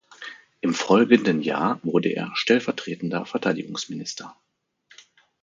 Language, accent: German, Deutschland Deutsch